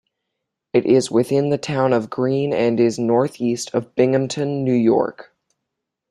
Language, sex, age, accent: English, male, under 19, United States English